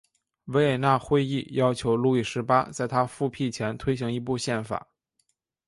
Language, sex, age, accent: Chinese, male, 19-29, 出生地：天津市